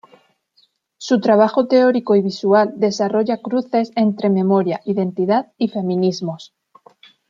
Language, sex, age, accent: Spanish, female, 30-39, España: Sur peninsular (Andalucia, Extremadura, Murcia)